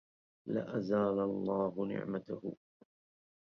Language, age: Arabic, 40-49